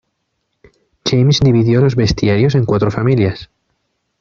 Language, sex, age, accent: Spanish, male, 40-49, España: Centro-Sur peninsular (Madrid, Toledo, Castilla-La Mancha)